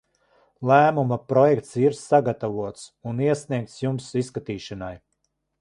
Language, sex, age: Latvian, male, 50-59